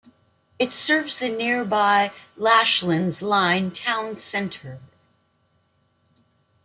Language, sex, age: English, female, 60-69